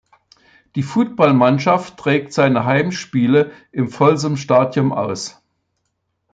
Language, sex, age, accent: German, male, 70-79, Deutschland Deutsch